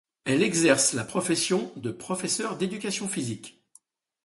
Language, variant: French, Français de métropole